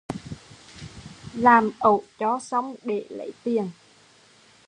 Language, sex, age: Vietnamese, female, 30-39